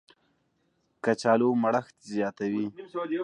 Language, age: Pashto, under 19